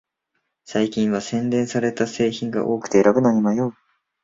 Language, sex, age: Japanese, male, 19-29